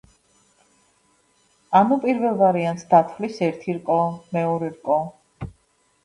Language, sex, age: Georgian, female, 50-59